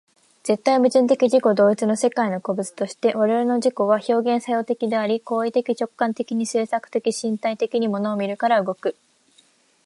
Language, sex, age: Japanese, female, 19-29